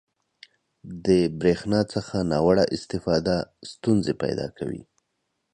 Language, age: Pashto, 30-39